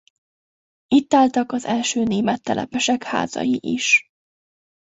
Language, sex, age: Hungarian, female, 19-29